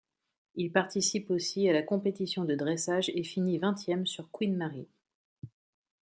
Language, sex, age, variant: French, female, 40-49, Français de métropole